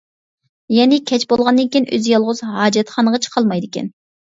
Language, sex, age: Uyghur, female, 19-29